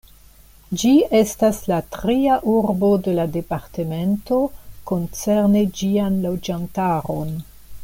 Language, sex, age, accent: Esperanto, female, 60-69, Internacia